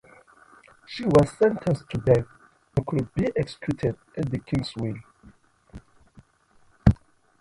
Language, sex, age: English, male, 19-29